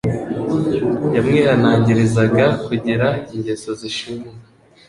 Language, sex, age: Kinyarwanda, male, 19-29